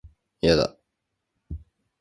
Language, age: Japanese, 19-29